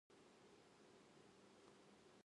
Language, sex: Japanese, female